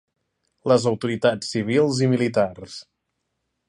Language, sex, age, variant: Catalan, male, 19-29, Central